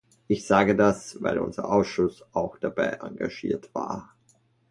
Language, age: German, 30-39